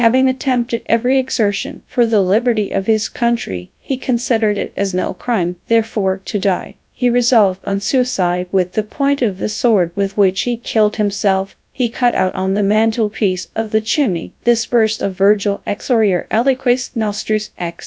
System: TTS, GradTTS